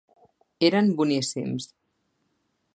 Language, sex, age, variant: Catalan, female, 30-39, Central